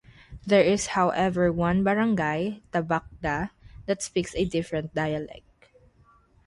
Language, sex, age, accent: English, female, 19-29, United States English; Filipino